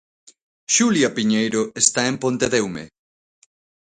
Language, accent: Galician, Normativo (estándar)